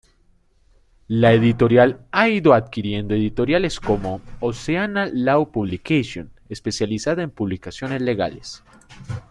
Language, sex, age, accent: Spanish, male, 19-29, Caribe: Cuba, Venezuela, Puerto Rico, República Dominicana, Panamá, Colombia caribeña, México caribeño, Costa del golfo de México